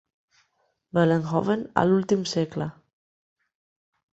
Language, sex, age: Catalan, female, 40-49